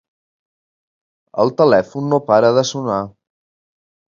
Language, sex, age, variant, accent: Catalan, male, 19-29, Central, central